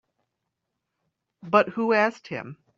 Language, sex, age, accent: English, male, 19-29, United States English